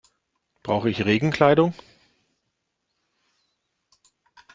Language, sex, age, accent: German, male, 40-49, Deutschland Deutsch